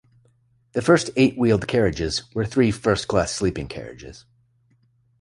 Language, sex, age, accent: English, male, 30-39, United States English